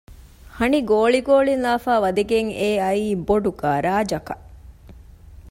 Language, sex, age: Divehi, female, 30-39